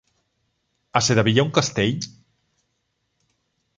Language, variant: Catalan, Central